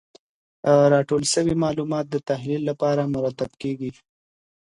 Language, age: Pashto, 30-39